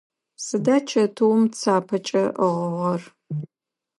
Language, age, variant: Adyghe, 40-49, Адыгабзэ (Кирил, пстэумэ зэдыряе)